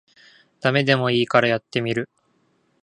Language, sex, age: Japanese, male, 19-29